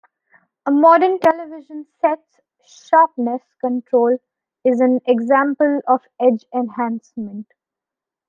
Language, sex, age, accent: English, female, 19-29, India and South Asia (India, Pakistan, Sri Lanka)